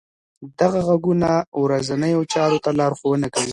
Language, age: Pashto, 30-39